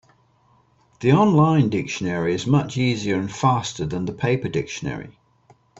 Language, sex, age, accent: English, male, 60-69, England English